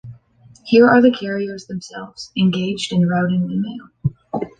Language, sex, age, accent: English, female, 19-29, Canadian English